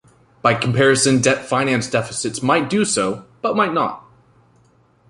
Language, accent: English, United States English